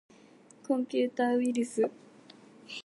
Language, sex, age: Japanese, female, 19-29